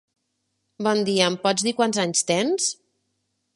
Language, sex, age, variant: Catalan, female, 30-39, Nord-Occidental